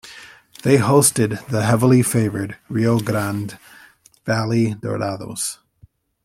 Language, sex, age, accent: English, male, 30-39, United States English